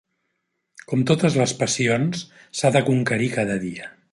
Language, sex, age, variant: Catalan, male, 60-69, Central